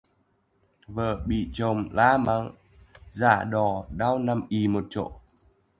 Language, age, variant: Vietnamese, 19-29, Hà Nội